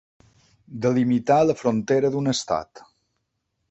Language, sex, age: Catalan, male, 40-49